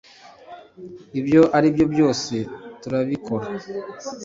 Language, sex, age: Kinyarwanda, male, 40-49